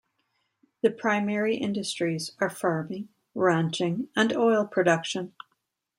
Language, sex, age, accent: English, female, 30-39, Canadian English